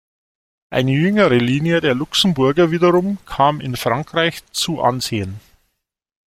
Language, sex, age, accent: German, male, 50-59, Deutschland Deutsch